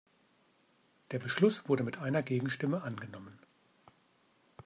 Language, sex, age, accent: German, male, 50-59, Deutschland Deutsch